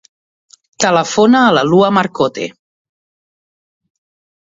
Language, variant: Catalan, Central